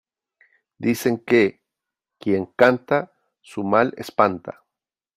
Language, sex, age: Spanish, male, 50-59